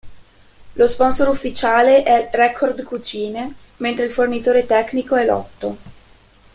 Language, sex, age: Italian, female, 19-29